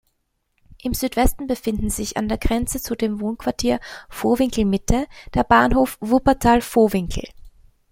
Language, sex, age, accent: German, female, 30-39, Österreichisches Deutsch